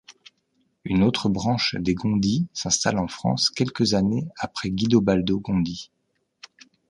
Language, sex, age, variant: French, male, 30-39, Français de métropole